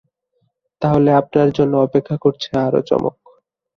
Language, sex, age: Bengali, male, 19-29